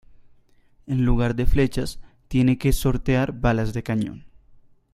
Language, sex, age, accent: Spanish, male, under 19, Andino-Pacífico: Colombia, Perú, Ecuador, oeste de Bolivia y Venezuela andina